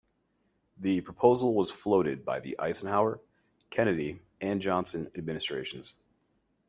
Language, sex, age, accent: English, male, 30-39, United States English